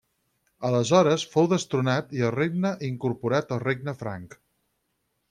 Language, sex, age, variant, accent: Catalan, male, 50-59, Central, central